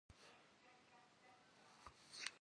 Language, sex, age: Kabardian, female, 40-49